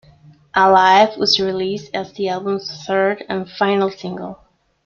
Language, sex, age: English, female, 19-29